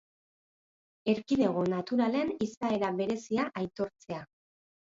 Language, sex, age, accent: Basque, female, 30-39, Batua